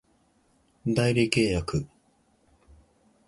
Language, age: Japanese, 19-29